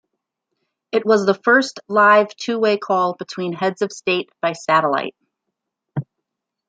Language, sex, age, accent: English, female, 40-49, United States English